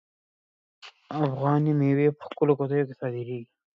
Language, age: Pashto, 19-29